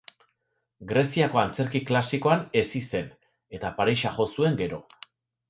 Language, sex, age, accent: Basque, male, 30-39, Erdialdekoa edo Nafarra (Gipuzkoa, Nafarroa)